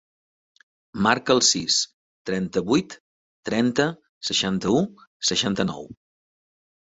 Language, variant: Catalan, Central